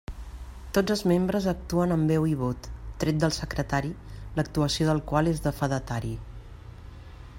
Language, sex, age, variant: Catalan, female, 50-59, Central